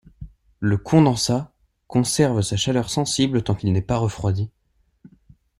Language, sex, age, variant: French, male, 19-29, Français de métropole